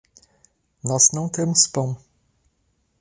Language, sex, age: Portuguese, male, 30-39